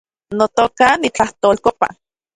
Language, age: Central Puebla Nahuatl, 30-39